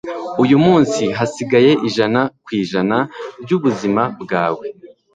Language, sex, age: Kinyarwanda, male, 19-29